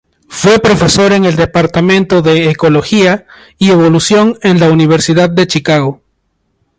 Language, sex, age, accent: Spanish, male, 19-29, Andino-Pacífico: Colombia, Perú, Ecuador, oeste de Bolivia y Venezuela andina